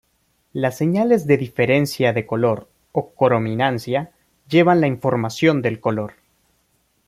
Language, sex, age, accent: Spanish, male, 19-29, México